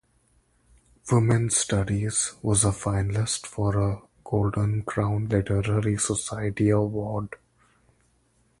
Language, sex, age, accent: English, male, 19-29, India and South Asia (India, Pakistan, Sri Lanka)